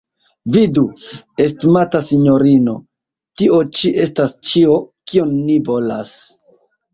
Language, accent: Esperanto, Internacia